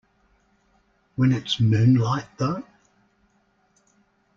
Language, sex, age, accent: English, male, 60-69, Australian English